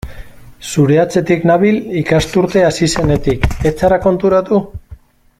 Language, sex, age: Basque, male, 60-69